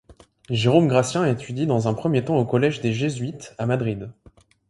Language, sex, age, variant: French, male, 19-29, Français de métropole